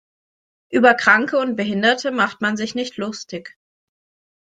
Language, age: German, 19-29